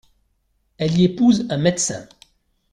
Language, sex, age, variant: French, male, 40-49, Français de métropole